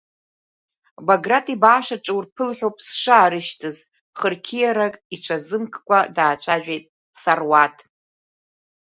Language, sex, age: Abkhazian, female, 30-39